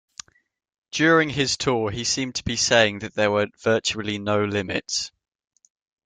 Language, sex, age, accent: English, male, under 19, England English